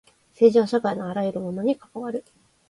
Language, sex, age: Japanese, female, 19-29